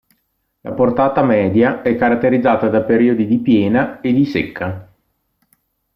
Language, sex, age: Italian, male, 30-39